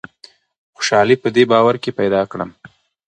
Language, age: Pashto, 19-29